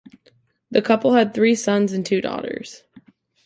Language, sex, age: English, female, 19-29